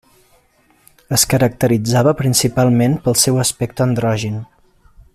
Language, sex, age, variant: Catalan, male, 30-39, Central